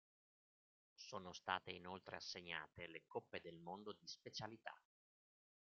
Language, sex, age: Italian, male, 50-59